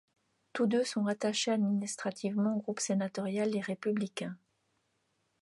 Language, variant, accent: French, Français d'Europe, Français de Suisse